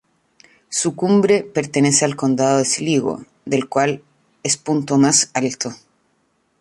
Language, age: Spanish, 40-49